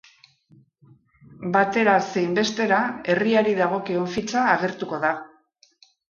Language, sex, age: Basque, female, 60-69